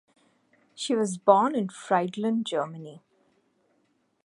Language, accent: English, India and South Asia (India, Pakistan, Sri Lanka)